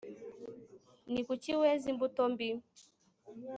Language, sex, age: Kinyarwanda, female, 19-29